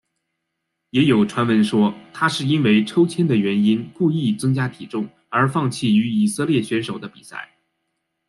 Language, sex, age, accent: Chinese, male, 30-39, 出生地：北京市